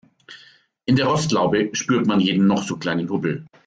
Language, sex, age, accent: German, male, 50-59, Deutschland Deutsch